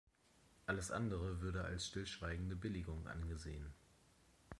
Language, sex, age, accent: German, male, 30-39, Deutschland Deutsch